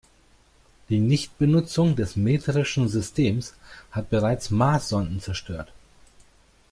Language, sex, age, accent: German, male, 40-49, Deutschland Deutsch